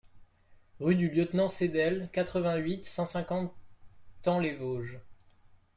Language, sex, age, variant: French, male, 19-29, Français de métropole